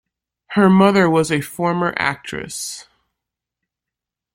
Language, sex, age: English, female, 30-39